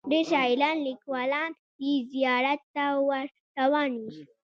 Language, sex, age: Pashto, female, under 19